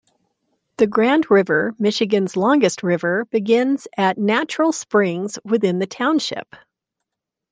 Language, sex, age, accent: English, female, 50-59, United States English